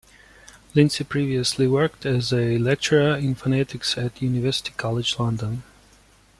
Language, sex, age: English, male, 19-29